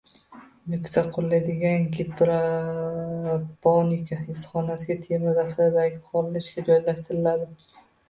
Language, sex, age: Uzbek, female, 19-29